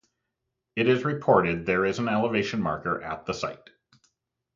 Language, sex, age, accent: English, male, 30-39, United States English